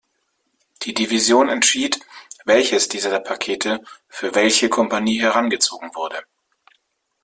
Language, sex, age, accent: German, male, 30-39, Deutschland Deutsch